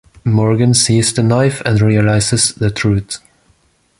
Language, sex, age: English, male, 30-39